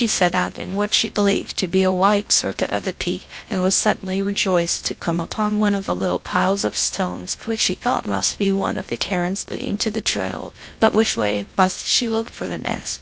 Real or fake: fake